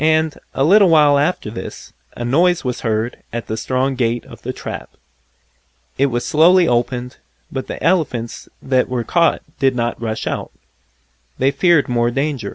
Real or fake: real